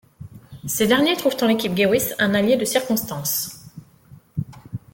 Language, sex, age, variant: French, female, 40-49, Français de métropole